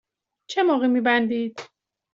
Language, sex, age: Persian, female, 40-49